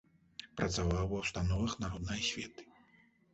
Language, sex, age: Belarusian, male, 50-59